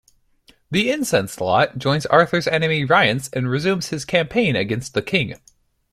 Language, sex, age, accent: English, male, 19-29, United States English